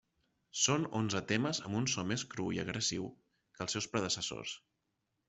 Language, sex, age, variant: Catalan, male, 30-39, Central